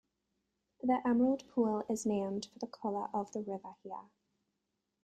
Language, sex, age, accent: English, female, 30-39, England English